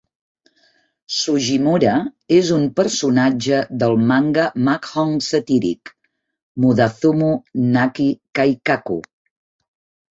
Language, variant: Catalan, Central